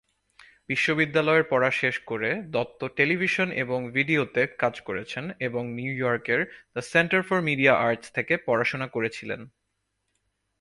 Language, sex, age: Bengali, male, 19-29